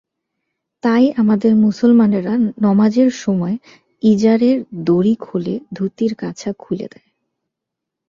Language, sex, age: Bengali, female, 19-29